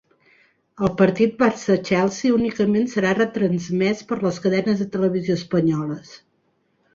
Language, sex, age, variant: Catalan, female, 30-39, Central